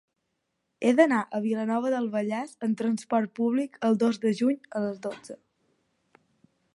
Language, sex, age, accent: Catalan, female, 19-29, balear; valencià; menorquí